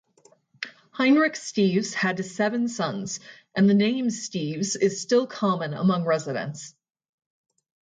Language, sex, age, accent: English, female, 30-39, United States English